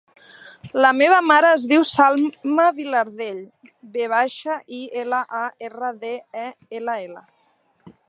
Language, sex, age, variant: Catalan, female, 30-39, Central